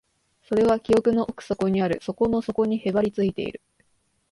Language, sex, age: Japanese, female, 19-29